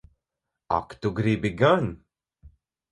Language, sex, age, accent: Latvian, male, 19-29, Riga